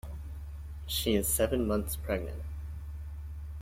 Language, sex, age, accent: English, male, 19-29, United States English